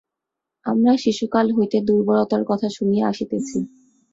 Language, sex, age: Bengali, female, 19-29